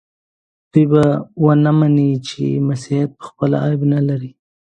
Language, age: Pashto, 30-39